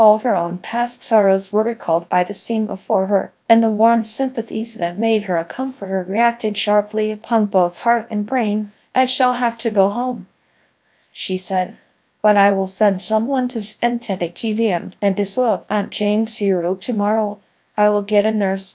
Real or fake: fake